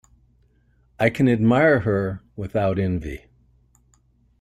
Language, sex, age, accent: English, male, 60-69, United States English